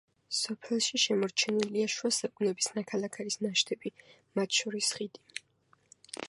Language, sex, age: Georgian, female, 19-29